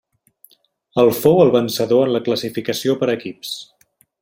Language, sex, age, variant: Catalan, male, 19-29, Central